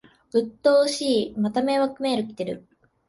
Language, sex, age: Japanese, female, 19-29